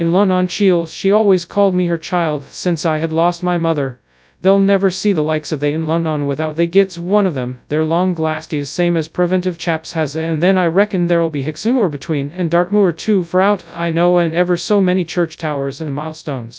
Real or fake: fake